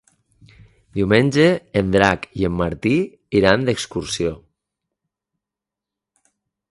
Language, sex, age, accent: Catalan, male, 40-49, valencià